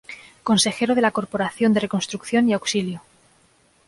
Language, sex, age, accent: Spanish, female, 30-39, España: Centro-Sur peninsular (Madrid, Toledo, Castilla-La Mancha)